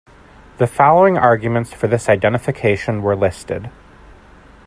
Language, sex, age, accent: English, male, 19-29, United States English